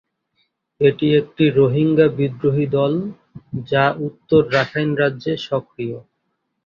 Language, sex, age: Bengali, male, 19-29